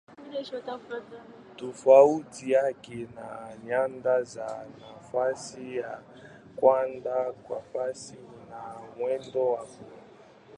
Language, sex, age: Swahili, male, 19-29